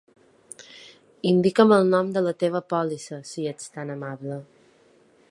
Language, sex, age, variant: Catalan, female, 30-39, Balear